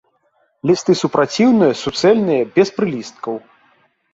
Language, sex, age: Belarusian, male, 40-49